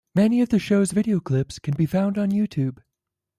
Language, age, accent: English, 19-29, United States English